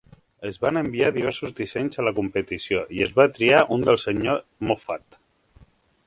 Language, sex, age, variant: Catalan, male, 40-49, Central